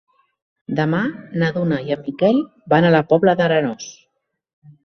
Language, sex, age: Catalan, female, 30-39